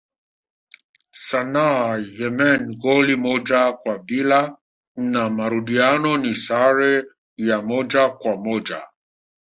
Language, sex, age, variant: Swahili, male, 40-49, Kiswahili cha Bara ya Tanzania